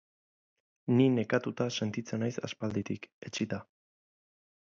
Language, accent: Basque, Erdialdekoa edo Nafarra (Gipuzkoa, Nafarroa)